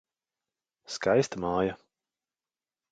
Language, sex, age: Latvian, male, 30-39